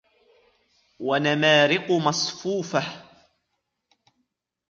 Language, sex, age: Arabic, male, 19-29